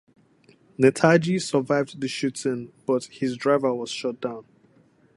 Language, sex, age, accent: English, male, 19-29, Nigerian English